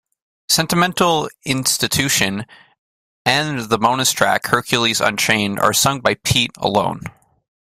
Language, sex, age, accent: English, male, 19-29, Canadian English